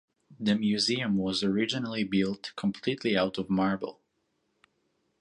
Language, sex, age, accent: English, male, 19-29, United States English